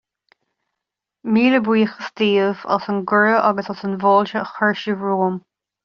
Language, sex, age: Irish, female, 19-29